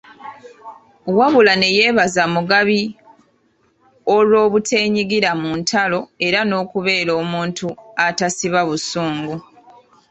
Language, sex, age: Ganda, female, 30-39